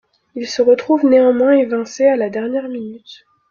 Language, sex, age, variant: French, female, 19-29, Français de métropole